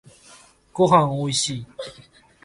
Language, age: Japanese, 19-29